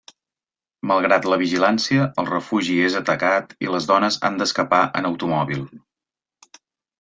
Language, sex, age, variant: Catalan, male, 40-49, Central